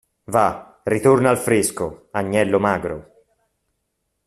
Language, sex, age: Italian, male, 40-49